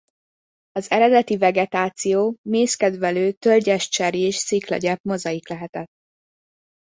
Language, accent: Hungarian, budapesti